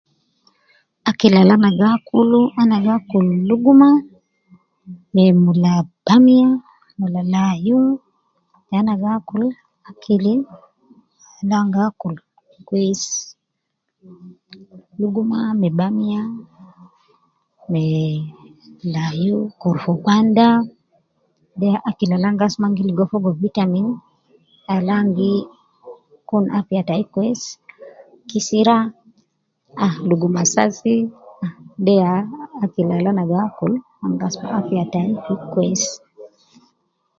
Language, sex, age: Nubi, female, 30-39